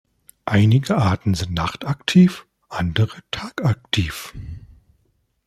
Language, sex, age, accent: German, male, 40-49, Deutschland Deutsch